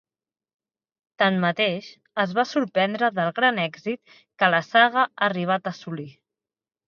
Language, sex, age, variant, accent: Catalan, female, 30-39, Central, central